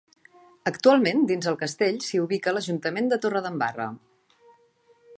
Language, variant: Catalan, Central